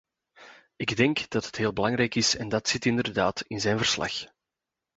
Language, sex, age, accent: Dutch, male, 30-39, Belgisch Nederlands